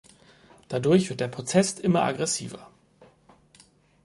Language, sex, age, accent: German, male, 19-29, Deutschland Deutsch